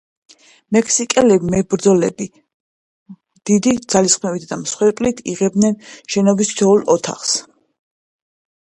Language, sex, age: Georgian, female, 30-39